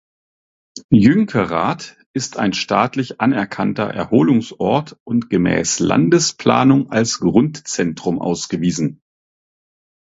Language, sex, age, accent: German, male, 50-59, Deutschland Deutsch